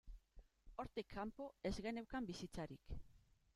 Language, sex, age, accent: Basque, female, 40-49, Mendebalekoa (Araba, Bizkaia, Gipuzkoako mendebaleko herri batzuk)